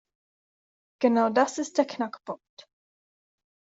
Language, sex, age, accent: German, female, under 19, Österreichisches Deutsch